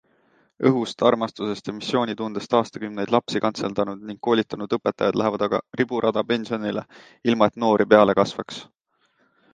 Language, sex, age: Estonian, male, 19-29